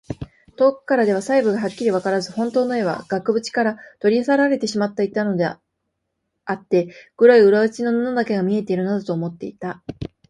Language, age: Japanese, 19-29